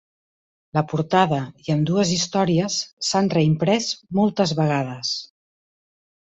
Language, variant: Catalan, Central